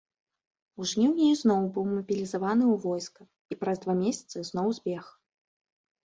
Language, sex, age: Belarusian, female, 19-29